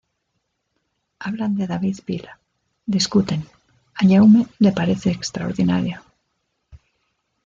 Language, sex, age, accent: Spanish, female, 40-49, España: Norte peninsular (Asturias, Castilla y León, Cantabria, País Vasco, Navarra, Aragón, La Rioja, Guadalajara, Cuenca)